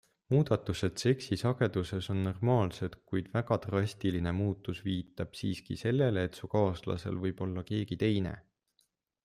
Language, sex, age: Estonian, male, 30-39